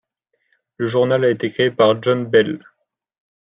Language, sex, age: French, male, 19-29